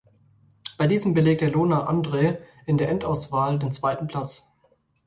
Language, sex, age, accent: German, male, 19-29, Deutschland Deutsch